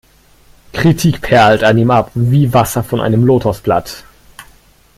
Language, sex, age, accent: German, male, 19-29, Deutschland Deutsch